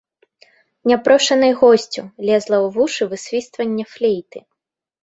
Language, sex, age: Belarusian, female, 19-29